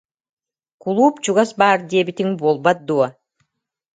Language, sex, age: Yakut, female, 50-59